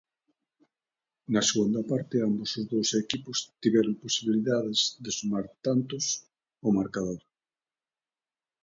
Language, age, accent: Galician, 50-59, Central (gheada)